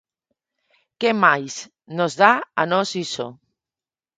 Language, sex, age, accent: Galician, female, 40-49, Normativo (estándar)